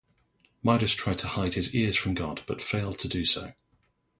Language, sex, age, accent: English, male, 30-39, England English